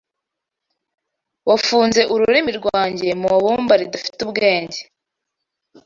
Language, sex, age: Kinyarwanda, female, 19-29